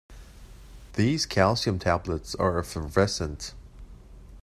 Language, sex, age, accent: English, male, 30-39, United States English